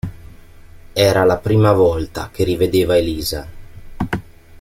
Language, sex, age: Italian, male, 40-49